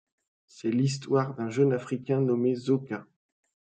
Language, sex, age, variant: French, male, 30-39, Français de métropole